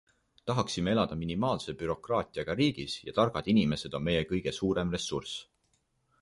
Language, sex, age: Estonian, male, 19-29